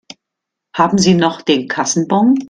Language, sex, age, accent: German, female, 50-59, Deutschland Deutsch